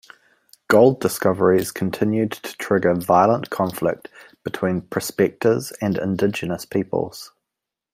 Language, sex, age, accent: English, male, 30-39, New Zealand English